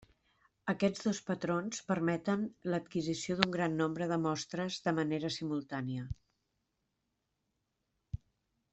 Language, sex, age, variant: Catalan, female, 50-59, Central